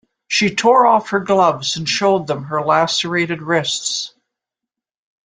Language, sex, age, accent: English, female, 60-69, Canadian English